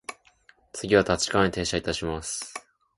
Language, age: Japanese, 19-29